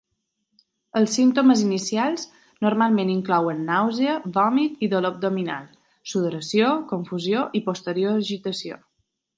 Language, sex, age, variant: Catalan, female, 30-39, Balear